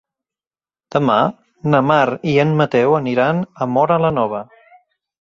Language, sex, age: Catalan, male, 30-39